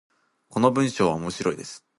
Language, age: Japanese, under 19